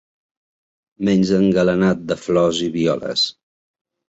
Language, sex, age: Catalan, male, 40-49